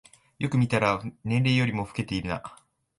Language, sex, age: Japanese, male, 19-29